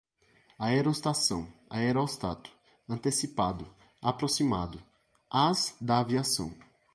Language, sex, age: Portuguese, male, 19-29